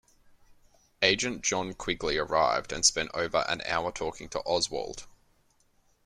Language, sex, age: English, male, 30-39